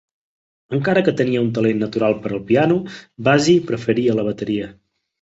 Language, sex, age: Catalan, male, 30-39